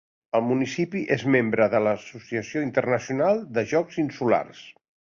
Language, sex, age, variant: Catalan, male, 60-69, Central